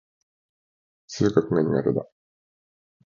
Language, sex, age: Japanese, male, 50-59